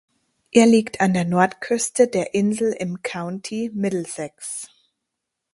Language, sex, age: German, female, 30-39